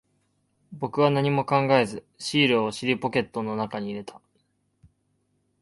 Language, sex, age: Japanese, male, 19-29